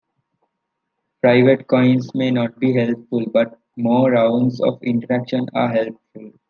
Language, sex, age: English, male, under 19